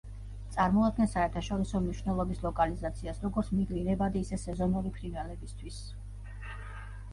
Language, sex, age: Georgian, female, 40-49